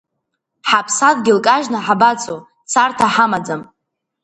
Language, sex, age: Abkhazian, female, under 19